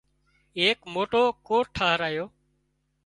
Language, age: Wadiyara Koli, 30-39